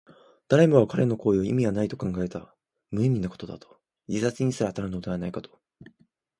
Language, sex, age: Japanese, male, under 19